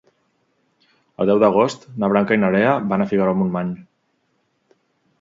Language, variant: Catalan, Central